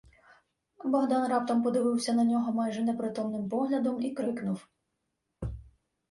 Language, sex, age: Ukrainian, female, 30-39